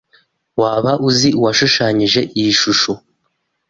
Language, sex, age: Kinyarwanda, male, 30-39